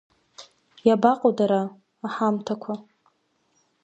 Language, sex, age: Abkhazian, female, 19-29